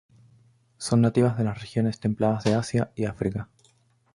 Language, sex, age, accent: Spanish, male, 19-29, Rioplatense: Argentina, Uruguay, este de Bolivia, Paraguay